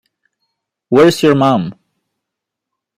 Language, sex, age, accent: Spanish, male, 19-29, Andino-Pacífico: Colombia, Perú, Ecuador, oeste de Bolivia y Venezuela andina